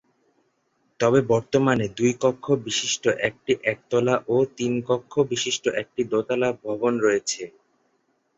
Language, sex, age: Bengali, male, 19-29